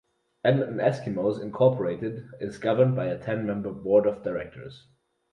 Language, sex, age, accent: English, male, 19-29, German